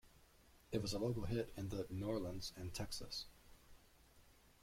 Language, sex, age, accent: English, male, 19-29, United States English